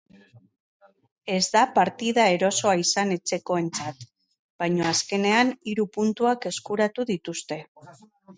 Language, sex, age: Basque, female, 40-49